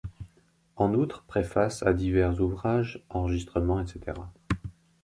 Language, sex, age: French, male, 40-49